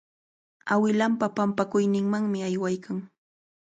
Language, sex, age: Cajatambo North Lima Quechua, female, 19-29